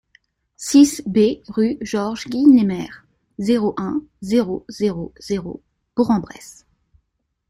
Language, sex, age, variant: French, female, 30-39, Français de métropole